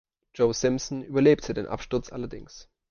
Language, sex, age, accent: German, male, 19-29, Deutschland Deutsch